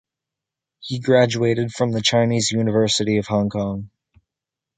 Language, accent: English, United States English